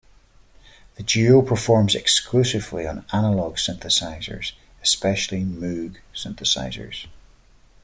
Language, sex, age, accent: English, male, 40-49, Irish English